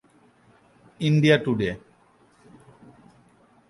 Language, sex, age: Bengali, male, 30-39